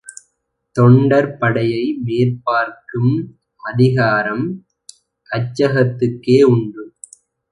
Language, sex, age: Tamil, male, 19-29